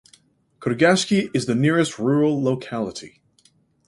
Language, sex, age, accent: English, male, 19-29, United States English